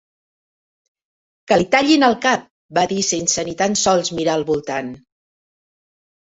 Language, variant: Catalan, Central